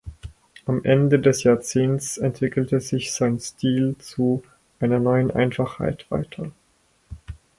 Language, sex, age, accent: German, male, 19-29, Deutschland Deutsch; Schweizerdeutsch